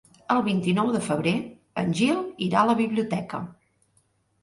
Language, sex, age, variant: Catalan, female, 50-59, Central